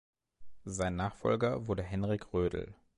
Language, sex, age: German, male, 40-49